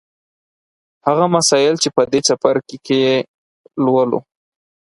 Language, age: Pashto, 19-29